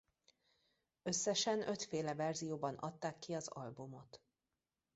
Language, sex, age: Hungarian, female, 30-39